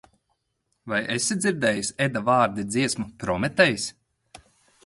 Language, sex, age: Latvian, male, 30-39